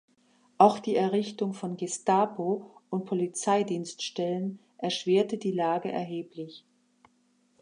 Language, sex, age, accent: German, female, 60-69, Deutschland Deutsch